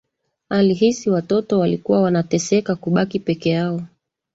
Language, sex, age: Swahili, female, 30-39